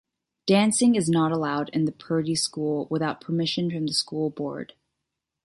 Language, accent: English, United States English